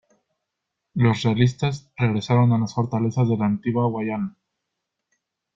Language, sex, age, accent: Spanish, male, 19-29, México